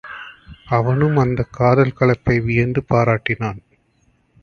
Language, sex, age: Tamil, male, 30-39